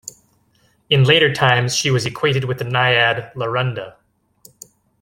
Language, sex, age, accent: English, male, 30-39, United States English